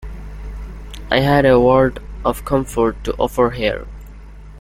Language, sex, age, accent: English, male, 19-29, India and South Asia (India, Pakistan, Sri Lanka)